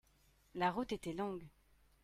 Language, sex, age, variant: French, female, 30-39, Français de métropole